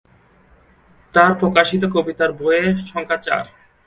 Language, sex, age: Bengali, male, 19-29